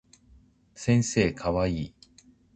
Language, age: Japanese, 40-49